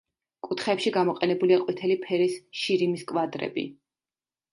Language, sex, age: Georgian, female, 30-39